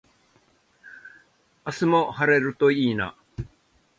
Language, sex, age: Japanese, male, 70-79